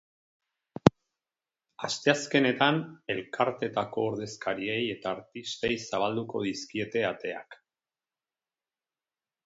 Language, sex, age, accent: Basque, male, 40-49, Erdialdekoa edo Nafarra (Gipuzkoa, Nafarroa)